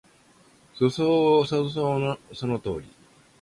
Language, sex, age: Japanese, male, 70-79